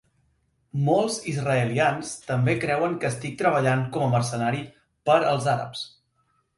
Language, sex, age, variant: Catalan, male, 19-29, Central